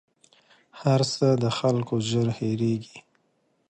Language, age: Pashto, 40-49